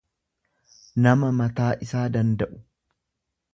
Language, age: Oromo, 30-39